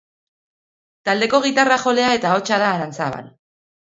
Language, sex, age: Basque, female, 30-39